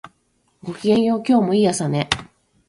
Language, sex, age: Japanese, female, 40-49